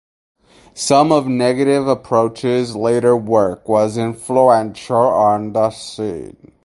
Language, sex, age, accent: English, male, 19-29, United States English